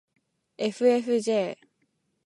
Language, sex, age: Japanese, female, 19-29